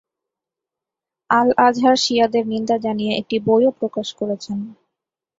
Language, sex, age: Bengali, female, 19-29